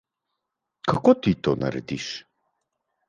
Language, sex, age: Slovenian, male, 40-49